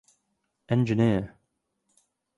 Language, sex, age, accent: English, male, 19-29, England English